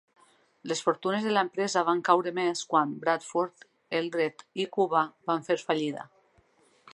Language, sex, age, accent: Catalan, female, 40-49, valencià